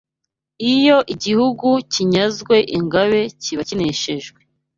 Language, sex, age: Kinyarwanda, female, 19-29